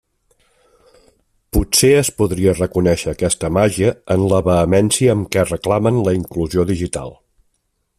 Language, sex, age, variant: Catalan, male, 50-59, Central